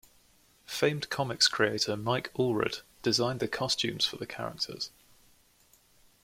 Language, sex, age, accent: English, male, 19-29, England English